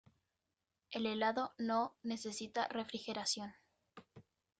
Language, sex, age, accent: Spanish, female, under 19, Chileno: Chile, Cuyo